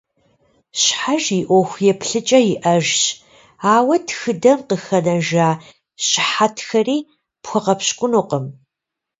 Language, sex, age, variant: Kabardian, female, 50-59, Адыгэбзэ (Къэбэрдей, Кирил, псоми зэдай)